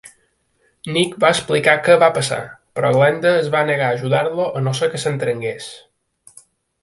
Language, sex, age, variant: Catalan, male, 30-39, Balear